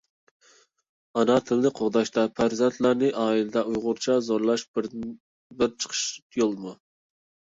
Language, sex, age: Uyghur, male, 30-39